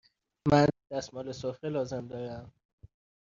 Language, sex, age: Persian, male, 19-29